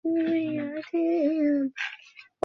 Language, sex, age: Bengali, male, 40-49